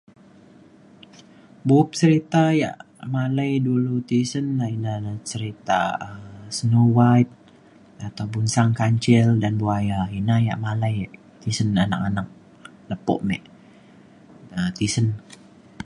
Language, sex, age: Mainstream Kenyah, male, 19-29